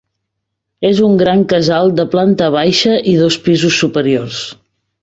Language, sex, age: Catalan, female, 40-49